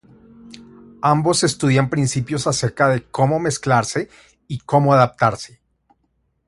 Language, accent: Spanish, Andino-Pacífico: Colombia, Perú, Ecuador, oeste de Bolivia y Venezuela andina